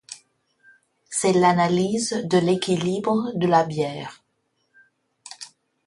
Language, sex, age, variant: French, female, 50-59, Français de métropole